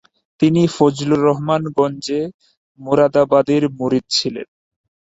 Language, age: Bengali, 30-39